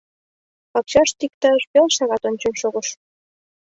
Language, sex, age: Mari, female, 19-29